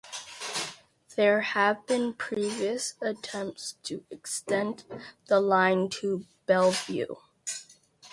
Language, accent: English, United States English